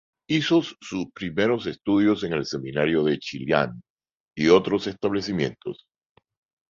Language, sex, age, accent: Spanish, male, 60-69, Caribe: Cuba, Venezuela, Puerto Rico, República Dominicana, Panamá, Colombia caribeña, México caribeño, Costa del golfo de México